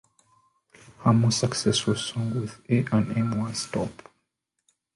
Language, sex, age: English, male, 30-39